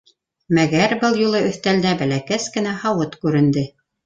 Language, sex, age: Bashkir, female, 50-59